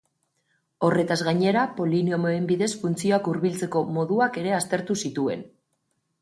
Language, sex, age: Basque, female, 40-49